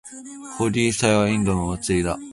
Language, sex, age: Japanese, male, 19-29